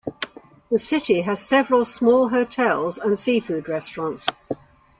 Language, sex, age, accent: English, female, 70-79, England English